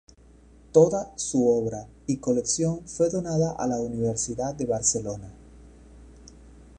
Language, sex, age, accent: Spanish, male, 30-39, Andino-Pacífico: Colombia, Perú, Ecuador, oeste de Bolivia y Venezuela andina